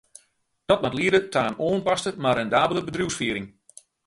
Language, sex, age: Western Frisian, male, 50-59